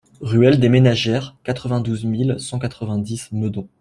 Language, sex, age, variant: French, male, 19-29, Français de métropole